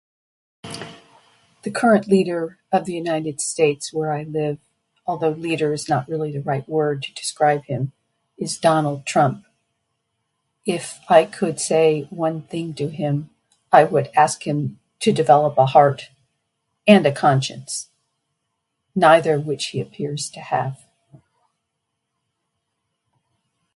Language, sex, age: English, female, 60-69